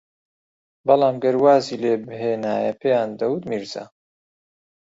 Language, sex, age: Central Kurdish, male, 30-39